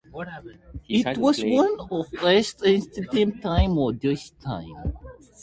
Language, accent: English, United States English